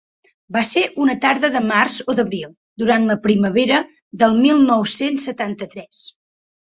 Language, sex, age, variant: Catalan, female, 19-29, Central